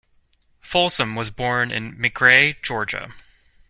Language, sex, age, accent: English, male, 30-39, United States English